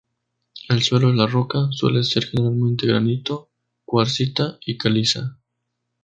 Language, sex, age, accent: Spanish, male, 19-29, México